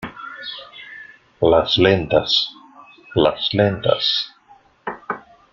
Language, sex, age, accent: Spanish, male, 50-59, América central